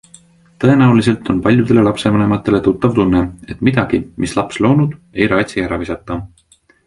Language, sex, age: Estonian, male, 19-29